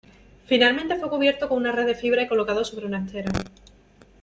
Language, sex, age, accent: Spanish, female, 30-39, España: Sur peninsular (Andalucia, Extremadura, Murcia)